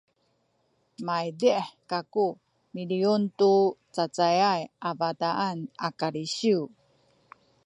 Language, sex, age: Sakizaya, female, 50-59